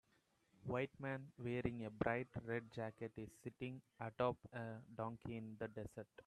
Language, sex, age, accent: English, male, 19-29, India and South Asia (India, Pakistan, Sri Lanka)